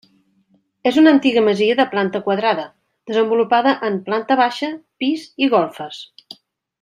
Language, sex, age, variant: Catalan, female, 50-59, Central